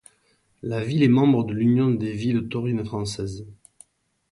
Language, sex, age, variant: French, male, 50-59, Français de métropole